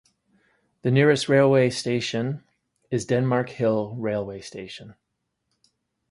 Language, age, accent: English, 40-49, United States English